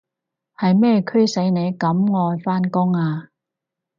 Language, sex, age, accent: Cantonese, female, 30-39, 广州音